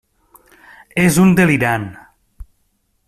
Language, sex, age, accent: Catalan, male, 40-49, valencià